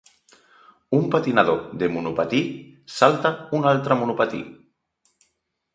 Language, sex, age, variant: Catalan, male, 40-49, Central